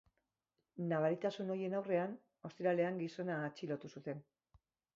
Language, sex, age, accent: Basque, female, 50-59, Mendebalekoa (Araba, Bizkaia, Gipuzkoako mendebaleko herri batzuk)